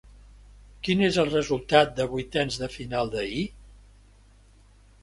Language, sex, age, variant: Catalan, male, 70-79, Central